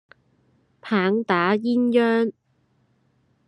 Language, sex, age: Cantonese, female, 19-29